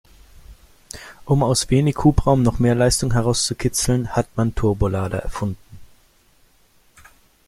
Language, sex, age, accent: German, male, 19-29, Deutschland Deutsch